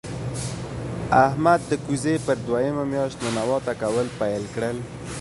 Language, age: Pashto, 19-29